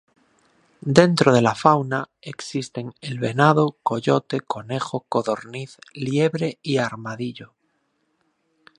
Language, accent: Spanish, España: Norte peninsular (Asturias, Castilla y León, Cantabria, País Vasco, Navarra, Aragón, La Rioja, Guadalajara, Cuenca)